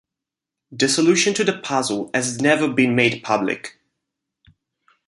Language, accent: English, England English